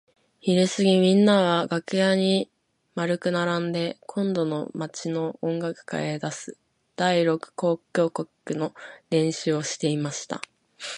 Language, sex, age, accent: Japanese, female, 19-29, 標準語